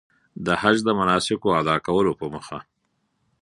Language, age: Pashto, 40-49